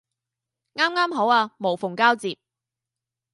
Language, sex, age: Cantonese, female, 19-29